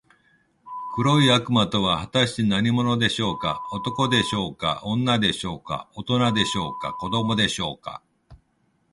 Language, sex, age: Japanese, male, 50-59